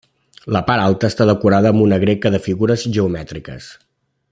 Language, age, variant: Catalan, 40-49, Central